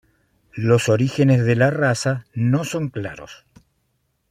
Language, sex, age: Spanish, male, 50-59